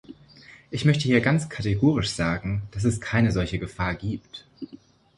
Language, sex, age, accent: German, male, 19-29, Deutschland Deutsch